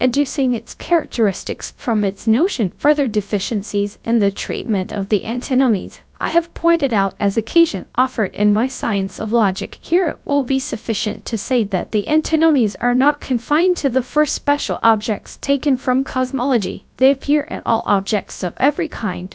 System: TTS, GradTTS